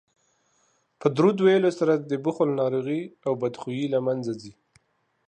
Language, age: Pashto, 40-49